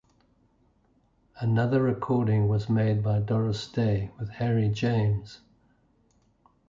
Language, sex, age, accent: English, male, 70-79, Southern African (South Africa, Zimbabwe, Namibia)